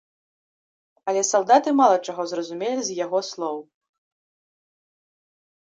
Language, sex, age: Belarusian, female, 19-29